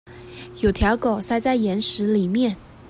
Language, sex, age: Chinese, female, 19-29